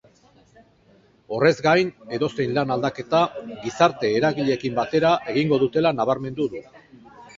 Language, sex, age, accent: Basque, male, 50-59, Erdialdekoa edo Nafarra (Gipuzkoa, Nafarroa)